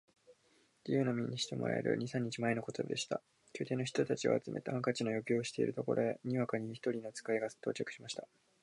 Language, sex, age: Japanese, male, 19-29